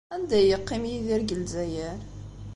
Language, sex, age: Kabyle, female, 19-29